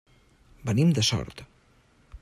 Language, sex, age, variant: Catalan, male, 30-39, Central